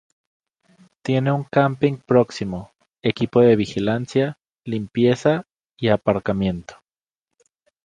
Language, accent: Spanish, México